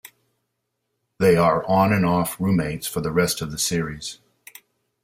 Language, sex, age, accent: English, male, 60-69, United States English